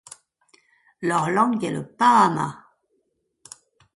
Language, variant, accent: French, Français de métropole, Français de l'ouest de la France